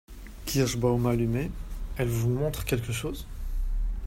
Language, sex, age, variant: French, male, 40-49, Français de métropole